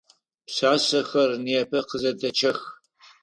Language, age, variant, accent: Adyghe, 60-69, Адыгабзэ (Кирил, пстэумэ зэдыряе), Кıэмгуй (Çemguy)